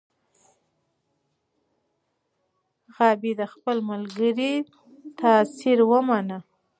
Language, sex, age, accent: Pashto, female, 19-29, معیاري پښتو